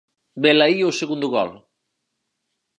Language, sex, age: Galician, male, 40-49